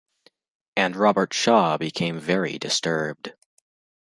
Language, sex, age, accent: English, female, under 19, United States English